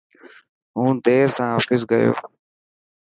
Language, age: Dhatki, 19-29